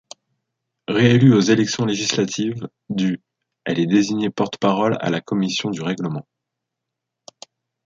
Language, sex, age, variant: French, male, 19-29, Français de métropole